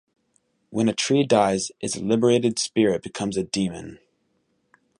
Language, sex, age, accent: English, male, under 19, United States English